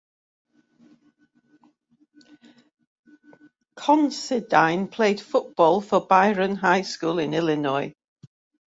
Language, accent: English, Welsh English